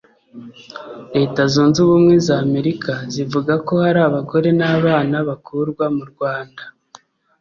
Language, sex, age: Kinyarwanda, male, 30-39